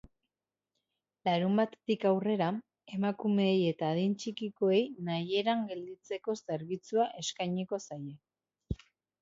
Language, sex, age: Basque, female, 30-39